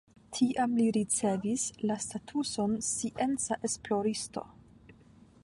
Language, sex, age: Esperanto, female, 19-29